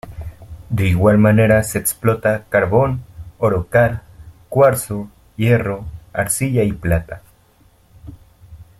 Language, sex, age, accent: Spanish, male, 19-29, México